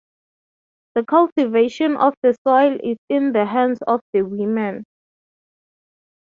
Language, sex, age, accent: English, female, 19-29, Southern African (South Africa, Zimbabwe, Namibia)